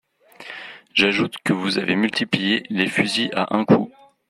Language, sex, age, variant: French, male, 30-39, Français de métropole